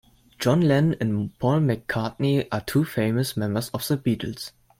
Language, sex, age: English, male, under 19